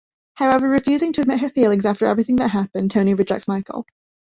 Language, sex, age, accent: English, female, 19-29, England English